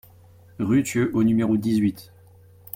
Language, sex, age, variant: French, male, 30-39, Français de métropole